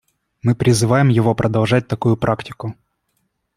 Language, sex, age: Russian, male, 19-29